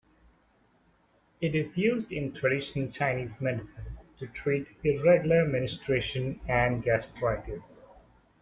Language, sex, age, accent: English, male, 30-39, India and South Asia (India, Pakistan, Sri Lanka)